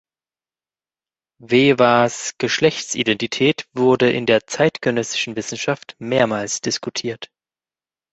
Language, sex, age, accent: German, male, 30-39, Deutschland Deutsch